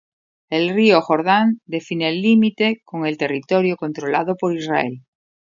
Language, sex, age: Spanish, female, 50-59